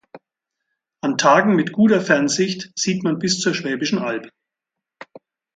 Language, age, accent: German, 60-69, Deutschland Deutsch